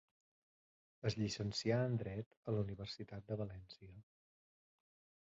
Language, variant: Catalan, Central